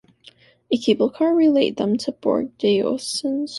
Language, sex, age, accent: English, female, 19-29, United States English